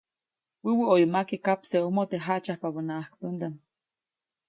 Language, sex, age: Copainalá Zoque, female, 19-29